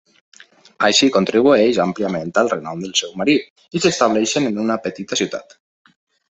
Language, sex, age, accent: Catalan, male, 30-39, valencià